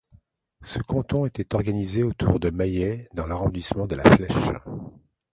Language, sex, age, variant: French, male, 50-59, Français de métropole